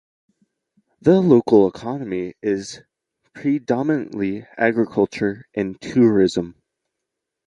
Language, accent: English, United States English